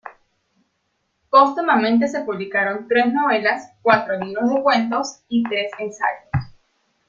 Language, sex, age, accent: Spanish, female, 19-29, Andino-Pacífico: Colombia, Perú, Ecuador, oeste de Bolivia y Venezuela andina